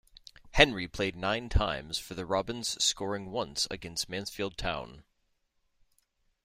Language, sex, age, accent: English, male, 30-39, United States English